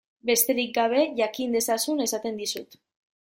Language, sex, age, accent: Basque, female, 19-29, Mendebalekoa (Araba, Bizkaia, Gipuzkoako mendebaleko herri batzuk)